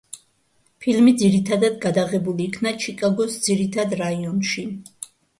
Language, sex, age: Georgian, female, 50-59